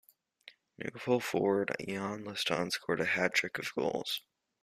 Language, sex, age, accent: English, male, under 19, United States English